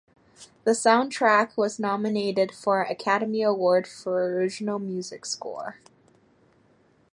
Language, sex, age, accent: English, male, 30-39, Canadian English